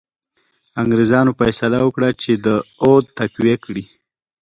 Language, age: Pashto, 30-39